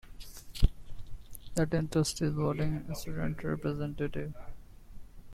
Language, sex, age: English, male, 19-29